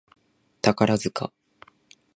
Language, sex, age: Japanese, male, 19-29